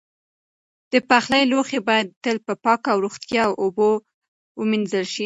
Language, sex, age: Pashto, female, 19-29